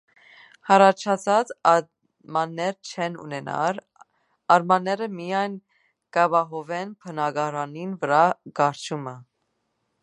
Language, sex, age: Armenian, female, 30-39